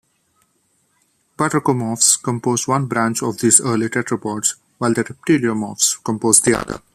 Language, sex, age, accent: English, male, 19-29, India and South Asia (India, Pakistan, Sri Lanka)